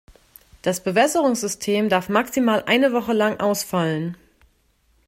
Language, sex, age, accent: German, female, 19-29, Deutschland Deutsch